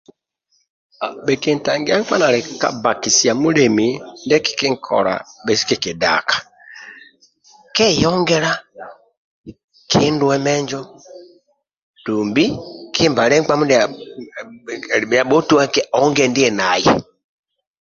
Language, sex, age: Amba (Uganda), male, 70-79